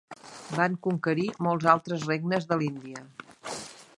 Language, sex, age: Catalan, female, 50-59